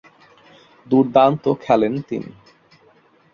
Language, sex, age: Bengali, male, 19-29